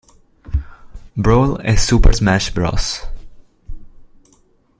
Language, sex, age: Italian, male, 19-29